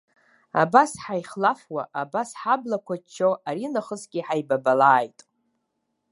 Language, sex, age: Abkhazian, female, 50-59